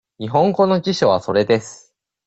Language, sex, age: Japanese, male, 19-29